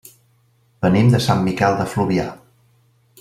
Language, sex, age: Catalan, male, 50-59